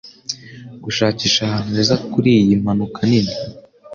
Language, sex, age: Kinyarwanda, male, under 19